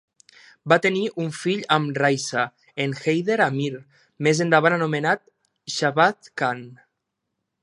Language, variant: Catalan, Septentrional